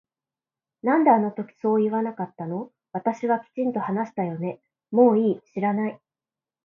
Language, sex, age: Japanese, female, 19-29